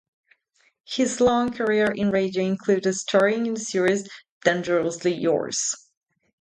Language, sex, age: English, female, 30-39